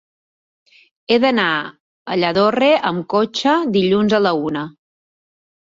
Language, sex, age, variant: Catalan, female, 40-49, Balear